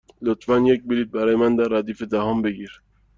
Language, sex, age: Persian, male, 19-29